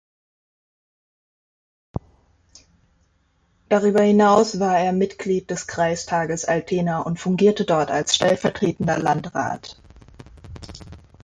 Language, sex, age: German, female, 19-29